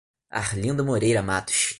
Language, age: Portuguese, under 19